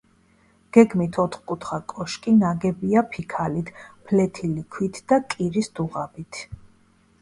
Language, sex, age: Georgian, female, 40-49